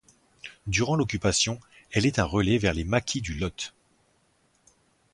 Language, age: French, 30-39